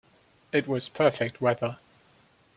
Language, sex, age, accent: English, male, 19-29, England English